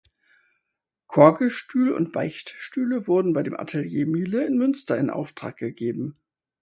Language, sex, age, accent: German, female, 50-59, Deutschland Deutsch